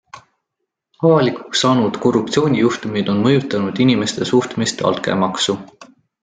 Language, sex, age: Estonian, male, 19-29